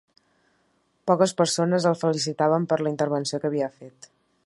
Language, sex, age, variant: Catalan, female, 30-39, Central